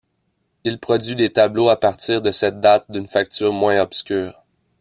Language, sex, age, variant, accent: French, male, 19-29, Français d'Amérique du Nord, Français du Canada